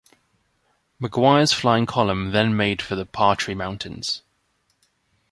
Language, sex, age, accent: English, male, 19-29, England English